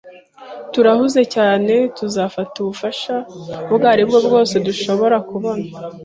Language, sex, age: Kinyarwanda, female, 19-29